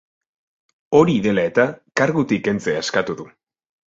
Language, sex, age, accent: Basque, male, 19-29, Erdialdekoa edo Nafarra (Gipuzkoa, Nafarroa)